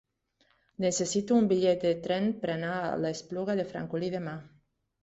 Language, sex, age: Catalan, female, 40-49